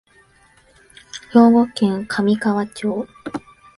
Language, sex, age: Japanese, female, 19-29